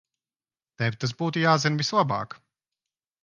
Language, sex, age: Latvian, male, 40-49